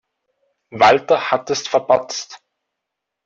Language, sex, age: German, male, under 19